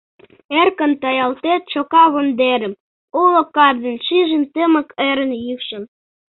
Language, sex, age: Mari, male, under 19